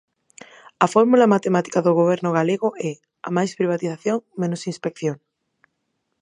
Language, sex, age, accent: Galician, female, 19-29, Neofalante